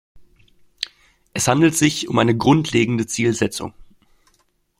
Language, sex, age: German, male, 19-29